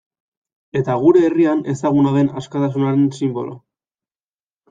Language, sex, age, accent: Basque, male, 19-29, Erdialdekoa edo Nafarra (Gipuzkoa, Nafarroa)